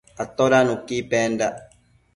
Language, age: Matsés, 19-29